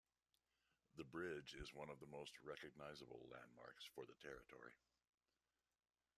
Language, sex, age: English, male, 60-69